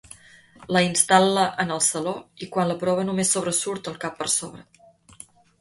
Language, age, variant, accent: Catalan, 40-49, Central, central